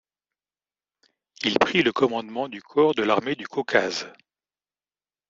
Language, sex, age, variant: French, male, 50-59, Français de métropole